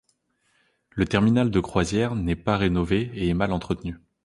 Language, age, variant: French, 19-29, Français de métropole